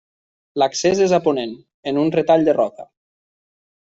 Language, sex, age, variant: Catalan, male, 19-29, Nord-Occidental